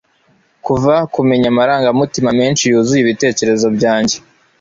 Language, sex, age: Kinyarwanda, male, 30-39